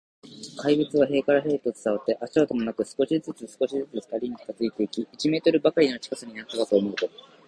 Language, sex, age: Japanese, male, under 19